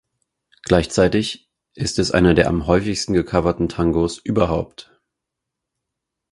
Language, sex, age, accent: German, male, 30-39, Deutschland Deutsch